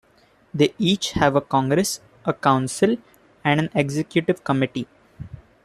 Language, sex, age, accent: English, male, 19-29, India and South Asia (India, Pakistan, Sri Lanka)